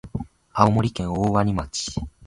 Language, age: Japanese, 19-29